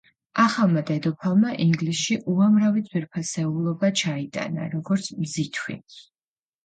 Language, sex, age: Georgian, female, 19-29